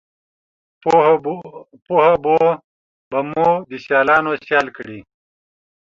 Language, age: Pashto, 40-49